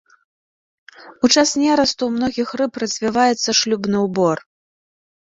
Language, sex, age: Belarusian, female, 30-39